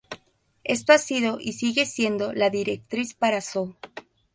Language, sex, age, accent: Spanish, female, 19-29, México